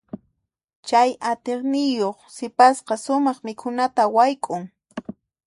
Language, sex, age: Puno Quechua, female, 30-39